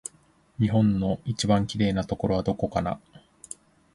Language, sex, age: Japanese, male, 40-49